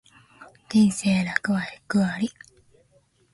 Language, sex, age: Japanese, female, 19-29